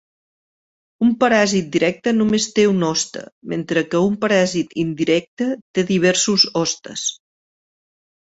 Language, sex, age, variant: Catalan, female, 50-59, Central